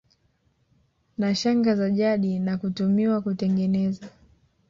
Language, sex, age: Swahili, male, 19-29